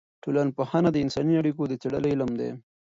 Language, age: Pashto, 30-39